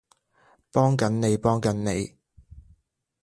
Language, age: Cantonese, 19-29